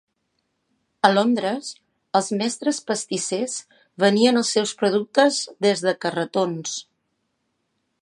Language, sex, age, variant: Catalan, female, 50-59, Balear